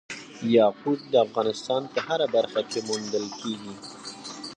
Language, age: Pashto, 19-29